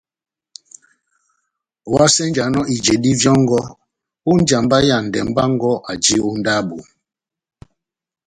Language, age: Batanga, 70-79